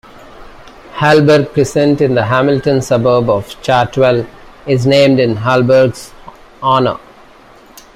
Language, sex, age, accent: English, male, 40-49, India and South Asia (India, Pakistan, Sri Lanka)